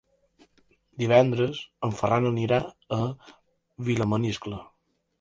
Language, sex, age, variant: Catalan, male, 19-29, Balear